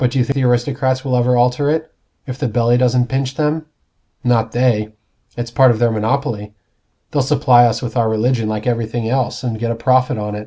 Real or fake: real